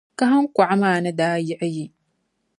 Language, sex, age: Dagbani, female, 19-29